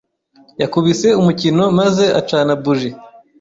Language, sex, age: Kinyarwanda, male, 30-39